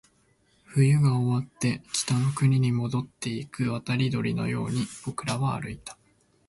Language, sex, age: Japanese, male, 19-29